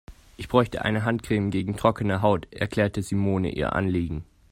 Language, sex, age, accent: German, male, under 19, Deutschland Deutsch